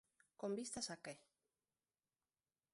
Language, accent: Galician, Neofalante